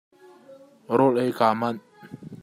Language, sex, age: Hakha Chin, male, 30-39